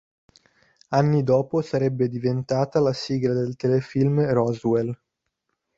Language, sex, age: Italian, male, 19-29